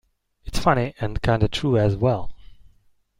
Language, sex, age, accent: English, male, 19-29, United States English